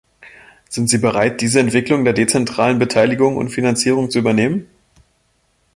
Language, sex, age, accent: German, male, 30-39, Deutschland Deutsch